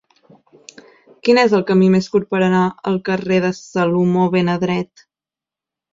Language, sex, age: Catalan, female, 19-29